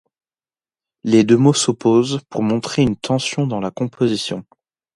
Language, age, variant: French, under 19, Français de métropole